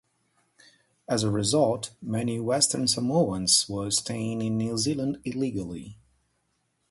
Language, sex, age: English, male, 30-39